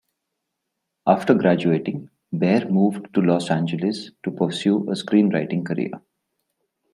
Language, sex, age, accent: English, male, 30-39, India and South Asia (India, Pakistan, Sri Lanka)